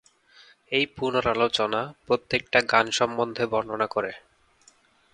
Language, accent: Bengali, প্রমিত